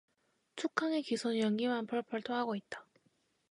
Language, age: Korean, 19-29